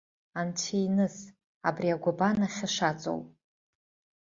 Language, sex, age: Abkhazian, female, 40-49